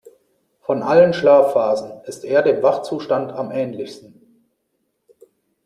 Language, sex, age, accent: German, male, 30-39, Deutschland Deutsch